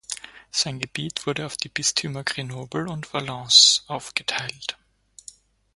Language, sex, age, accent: German, male, 30-39, Österreichisches Deutsch